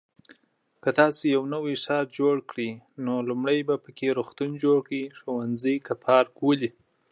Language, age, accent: Pashto, 19-29, کندهاری لهجه